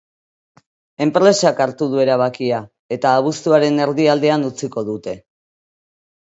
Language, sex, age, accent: Basque, female, 50-59, Mendebalekoa (Araba, Bizkaia, Gipuzkoako mendebaleko herri batzuk)